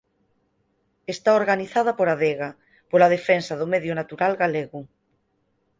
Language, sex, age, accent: Galician, female, 50-59, Central (sen gheada)